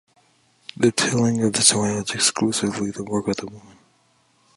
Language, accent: English, United States English